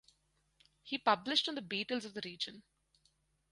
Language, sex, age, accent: English, female, 19-29, India and South Asia (India, Pakistan, Sri Lanka)